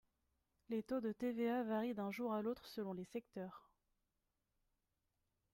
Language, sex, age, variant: French, female, 19-29, Français de métropole